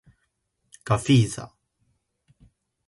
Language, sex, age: Japanese, male, under 19